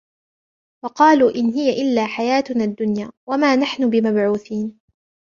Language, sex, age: Arabic, female, 19-29